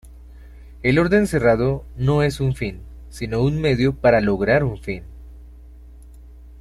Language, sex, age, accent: Spanish, male, 30-39, Andino-Pacífico: Colombia, Perú, Ecuador, oeste de Bolivia y Venezuela andina